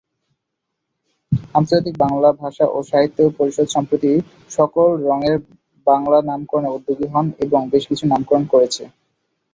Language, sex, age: Bengali, male, 19-29